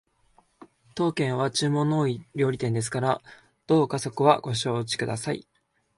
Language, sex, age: Japanese, male, 19-29